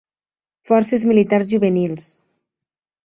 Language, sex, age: Catalan, female, 40-49